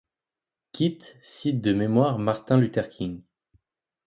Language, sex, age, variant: French, male, 19-29, Français de métropole